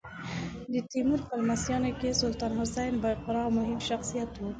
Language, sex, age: Pashto, female, 19-29